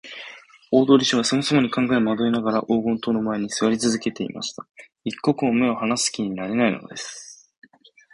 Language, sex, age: Japanese, male, 19-29